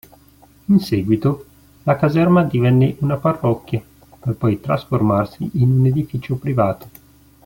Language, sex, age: Italian, male, 19-29